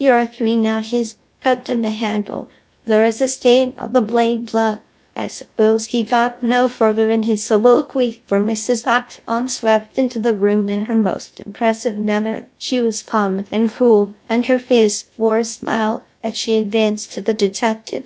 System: TTS, GlowTTS